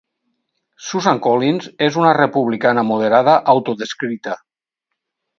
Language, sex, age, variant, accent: Catalan, male, 50-59, Valencià meridional, valencià